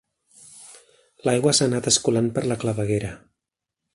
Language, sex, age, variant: Catalan, male, 40-49, Central